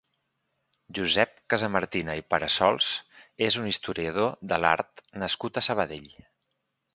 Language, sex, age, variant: Catalan, male, 40-49, Central